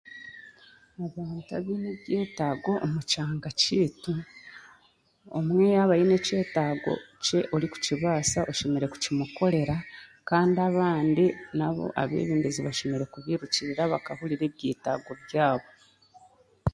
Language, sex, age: Chiga, female, 30-39